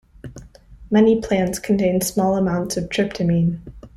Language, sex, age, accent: English, female, 19-29, United States English